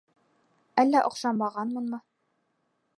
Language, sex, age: Bashkir, female, 19-29